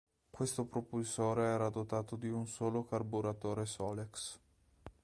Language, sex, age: Italian, male, 30-39